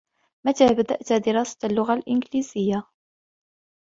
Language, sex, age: Arabic, female, 19-29